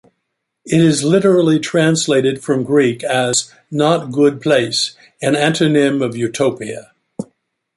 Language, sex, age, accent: English, male, 80-89, United States English